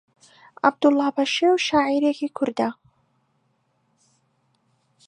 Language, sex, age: Central Kurdish, female, 19-29